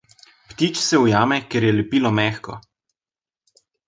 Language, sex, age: Slovenian, male, 19-29